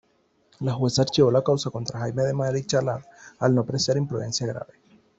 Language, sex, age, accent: Spanish, male, 30-39, Caribe: Cuba, Venezuela, Puerto Rico, República Dominicana, Panamá, Colombia caribeña, México caribeño, Costa del golfo de México